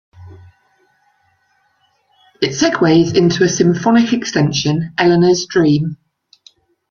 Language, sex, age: English, female, 40-49